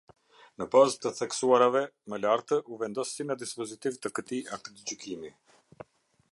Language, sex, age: Albanian, male, 50-59